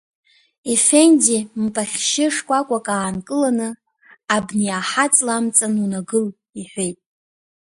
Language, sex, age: Abkhazian, female, 19-29